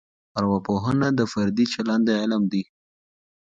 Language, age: Pashto, 19-29